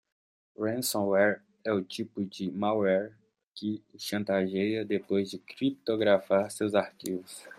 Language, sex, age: Portuguese, male, 19-29